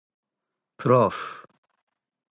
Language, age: English, under 19